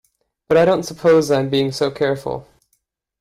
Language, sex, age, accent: English, male, 19-29, Canadian English